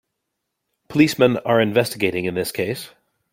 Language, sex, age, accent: English, male, 40-49, Canadian English